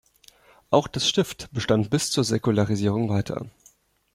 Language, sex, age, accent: German, male, 19-29, Deutschland Deutsch